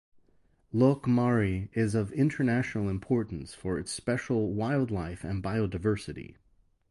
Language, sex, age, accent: English, male, 40-49, United States English